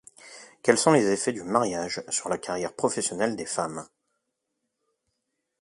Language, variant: French, Français de métropole